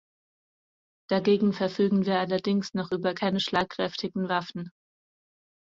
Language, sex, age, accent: German, female, 40-49, Deutschland Deutsch